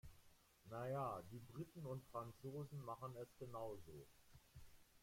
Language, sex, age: German, male, 50-59